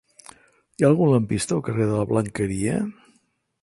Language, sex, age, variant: Catalan, male, 60-69, Central